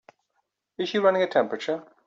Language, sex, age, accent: English, male, 60-69, England English